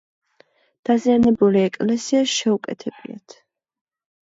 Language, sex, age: Georgian, female, 19-29